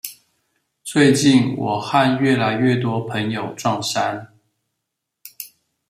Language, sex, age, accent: Chinese, male, 30-39, 出生地：彰化縣